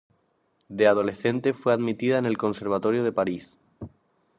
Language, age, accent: Spanish, 19-29, España: Islas Canarias